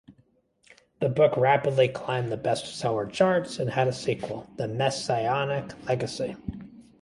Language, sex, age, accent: English, male, 30-39, United States English